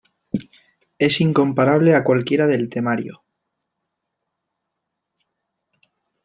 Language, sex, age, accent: Spanish, male, 19-29, España: Norte peninsular (Asturias, Castilla y León, Cantabria, País Vasco, Navarra, Aragón, La Rioja, Guadalajara, Cuenca)